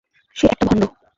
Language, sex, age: Bengali, female, 19-29